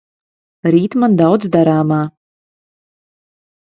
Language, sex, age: Latvian, female, 30-39